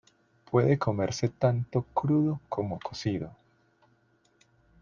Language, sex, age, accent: Spanish, male, 30-39, Andino-Pacífico: Colombia, Perú, Ecuador, oeste de Bolivia y Venezuela andina